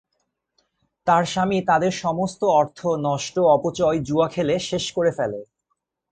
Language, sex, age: Bengali, male, 19-29